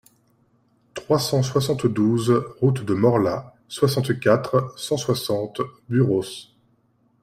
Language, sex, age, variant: French, male, 19-29, Français de métropole